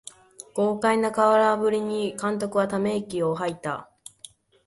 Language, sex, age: Japanese, female, 19-29